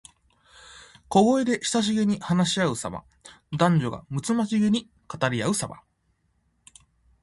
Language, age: Japanese, 19-29